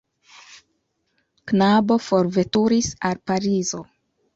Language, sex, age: Esperanto, female, 19-29